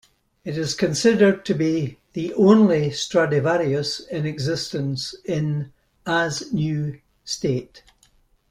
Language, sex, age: English, male, 70-79